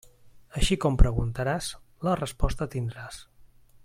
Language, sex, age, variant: Catalan, male, 40-49, Central